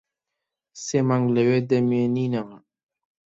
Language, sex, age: Central Kurdish, male, 30-39